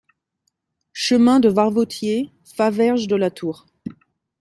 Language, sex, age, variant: French, female, 40-49, Français de métropole